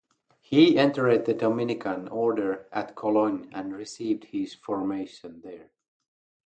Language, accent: English, England English